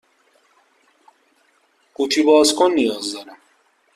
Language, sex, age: Persian, male, 19-29